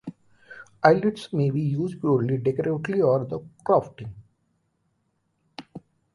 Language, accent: English, India and South Asia (India, Pakistan, Sri Lanka)